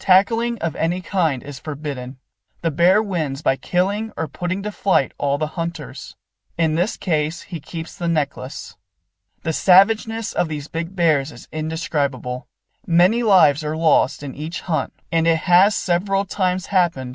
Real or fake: real